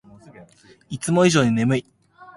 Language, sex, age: Japanese, male, under 19